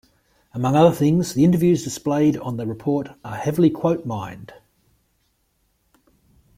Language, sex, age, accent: English, male, 50-59, Australian English